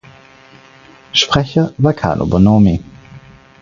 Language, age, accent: German, 30-39, Österreichisches Deutsch